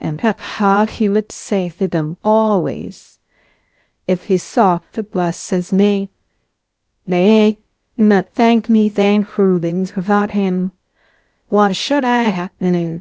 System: TTS, VITS